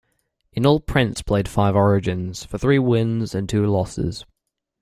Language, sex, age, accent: English, male, 19-29, England English